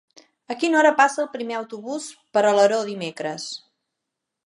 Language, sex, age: Catalan, female, 40-49